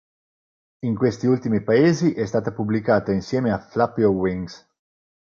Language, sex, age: Italian, male, 40-49